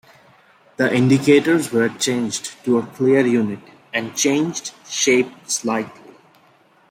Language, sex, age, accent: English, male, 19-29, India and South Asia (India, Pakistan, Sri Lanka)